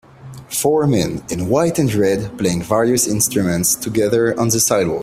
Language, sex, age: English, male, 19-29